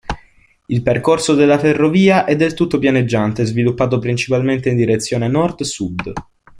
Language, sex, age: Italian, male, under 19